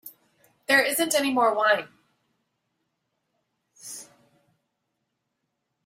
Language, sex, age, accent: English, female, 19-29, United States English